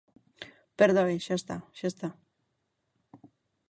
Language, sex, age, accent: Galician, female, 30-39, Oriental (común en zona oriental); Normativo (estándar)